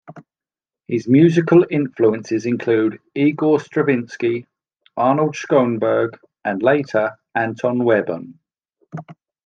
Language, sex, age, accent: English, male, 40-49, England English